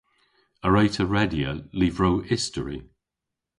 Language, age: Cornish, 50-59